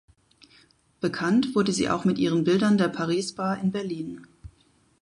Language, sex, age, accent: German, female, 40-49, Deutschland Deutsch